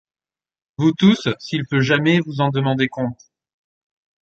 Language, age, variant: French, 30-39, Français de métropole